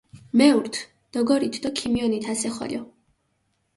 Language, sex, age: Mingrelian, female, 19-29